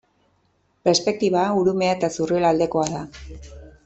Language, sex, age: Basque, female, 40-49